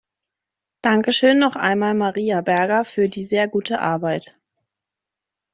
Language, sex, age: German, female, 19-29